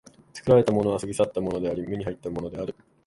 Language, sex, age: Japanese, male, 19-29